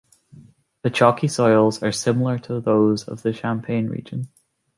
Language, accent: English, Scottish English